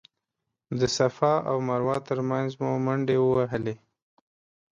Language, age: Pashto, 19-29